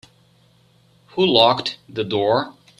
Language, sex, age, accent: English, male, 30-39, United States English